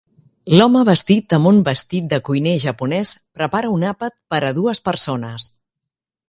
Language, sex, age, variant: Catalan, female, 50-59, Central